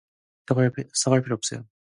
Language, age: Korean, 19-29